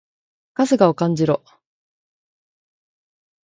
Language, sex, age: Japanese, female, 30-39